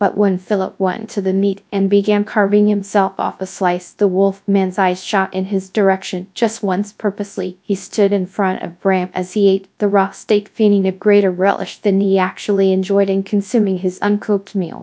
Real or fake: fake